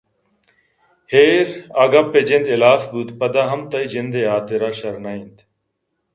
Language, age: Eastern Balochi, 30-39